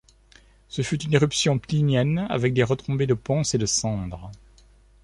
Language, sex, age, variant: French, male, 50-59, Français de métropole